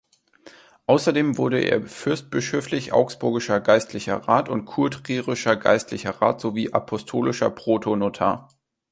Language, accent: German, Deutschland Deutsch